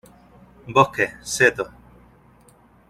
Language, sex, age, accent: Spanish, male, 30-39, España: Sur peninsular (Andalucia, Extremadura, Murcia)